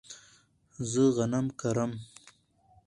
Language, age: Pashto, 19-29